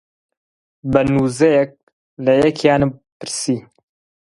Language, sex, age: Central Kurdish, male, 19-29